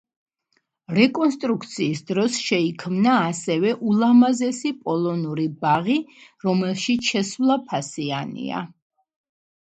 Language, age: Georgian, under 19